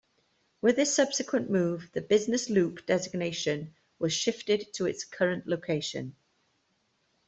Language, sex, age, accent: English, female, 40-49, Welsh English